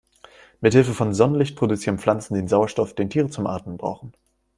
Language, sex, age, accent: German, male, 19-29, Deutschland Deutsch